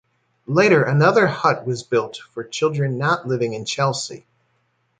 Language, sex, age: English, male, 40-49